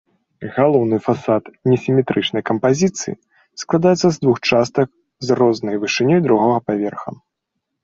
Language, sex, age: Belarusian, male, 19-29